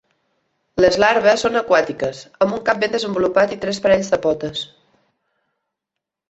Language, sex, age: Catalan, female, 40-49